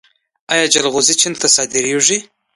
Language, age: Pashto, 19-29